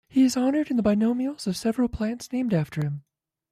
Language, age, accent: English, 19-29, United States English